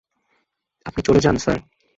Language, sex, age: Bengali, male, 19-29